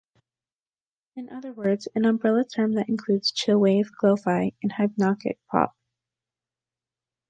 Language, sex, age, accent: English, female, under 19, United States English